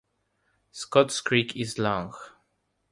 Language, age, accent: English, 19-29, United States English; India and South Asia (India, Pakistan, Sri Lanka)